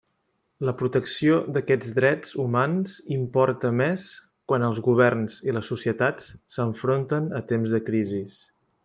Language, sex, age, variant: Catalan, male, 30-39, Central